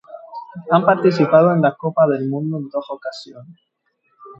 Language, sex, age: Spanish, male, 19-29